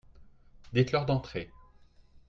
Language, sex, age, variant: French, male, 30-39, Français de métropole